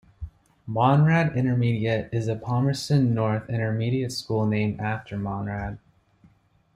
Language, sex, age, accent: English, male, 19-29, United States English